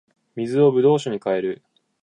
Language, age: Japanese, 19-29